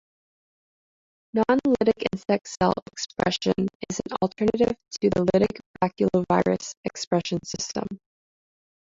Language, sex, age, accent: English, female, 19-29, United States English